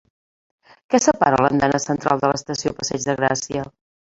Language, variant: Catalan, Central